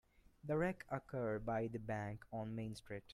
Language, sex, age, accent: English, male, 19-29, India and South Asia (India, Pakistan, Sri Lanka)